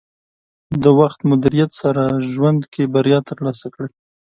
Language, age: Pashto, 19-29